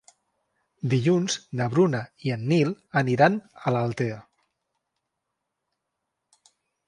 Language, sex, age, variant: Catalan, male, 40-49, Central